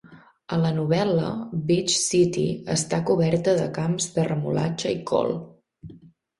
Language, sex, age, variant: Catalan, female, 19-29, Septentrional